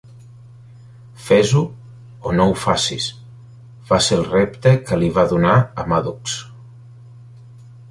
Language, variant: Catalan, Central